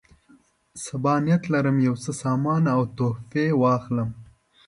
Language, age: Pashto, 19-29